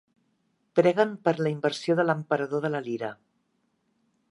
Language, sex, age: Catalan, female, 60-69